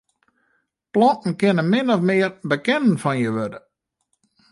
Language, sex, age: Western Frisian, male, 40-49